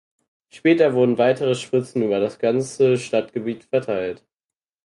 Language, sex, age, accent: German, male, under 19, Deutschland Deutsch